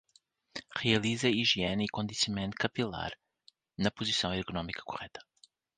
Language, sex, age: Portuguese, male, 40-49